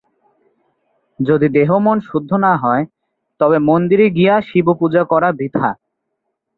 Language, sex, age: Bengali, male, 19-29